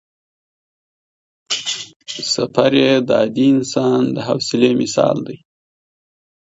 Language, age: Pashto, 30-39